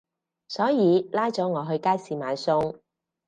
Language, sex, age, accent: Cantonese, female, 30-39, 广州音